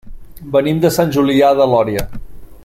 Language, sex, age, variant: Catalan, male, 40-49, Central